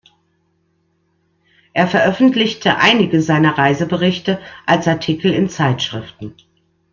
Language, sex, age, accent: German, female, 40-49, Deutschland Deutsch